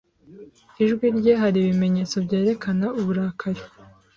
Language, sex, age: Kinyarwanda, female, 19-29